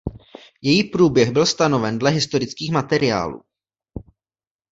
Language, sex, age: Czech, male, 19-29